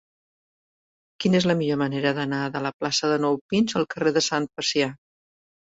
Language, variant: Catalan, Central